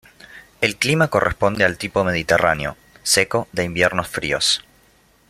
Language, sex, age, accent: Spanish, male, 19-29, Rioplatense: Argentina, Uruguay, este de Bolivia, Paraguay